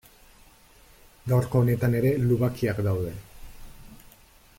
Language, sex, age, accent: Basque, male, 30-39, Erdialdekoa edo Nafarra (Gipuzkoa, Nafarroa)